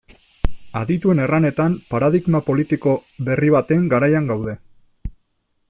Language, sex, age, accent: Basque, male, 40-49, Erdialdekoa edo Nafarra (Gipuzkoa, Nafarroa)